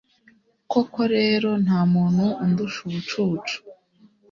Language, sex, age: Kinyarwanda, female, 19-29